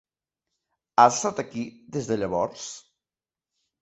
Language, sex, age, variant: Catalan, male, 30-39, Central